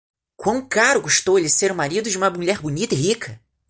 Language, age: Portuguese, under 19